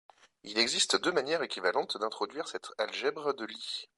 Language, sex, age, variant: French, male, 30-39, Français de métropole